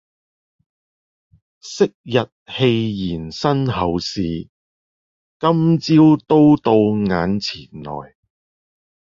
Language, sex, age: Cantonese, male, 40-49